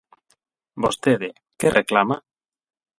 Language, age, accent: Galician, 30-39, Atlántico (seseo e gheada); Normativo (estándar); Neofalante